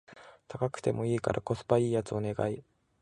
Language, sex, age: Japanese, male, 19-29